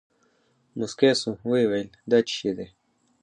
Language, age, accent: Pashto, 19-29, معیاري پښتو